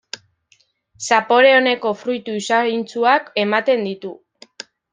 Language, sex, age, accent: Basque, female, 19-29, Mendebalekoa (Araba, Bizkaia, Gipuzkoako mendebaleko herri batzuk)